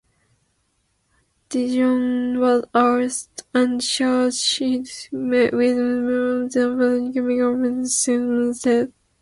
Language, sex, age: English, female, 19-29